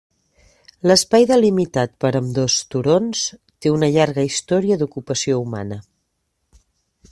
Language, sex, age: Catalan, female, 40-49